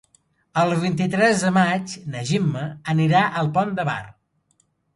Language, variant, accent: Catalan, Central, balear